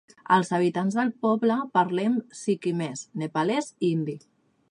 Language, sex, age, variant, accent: Catalan, female, 30-39, Central, central